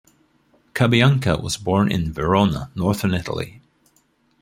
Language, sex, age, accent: English, male, 30-39, United States English